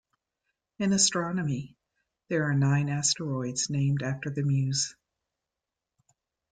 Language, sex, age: English, female, 50-59